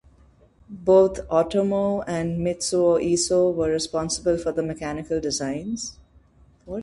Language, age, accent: English, 30-39, India and South Asia (India, Pakistan, Sri Lanka)